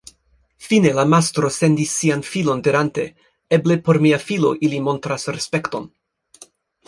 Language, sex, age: Esperanto, male, 30-39